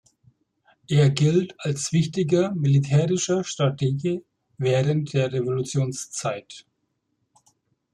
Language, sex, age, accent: German, male, 40-49, Deutschland Deutsch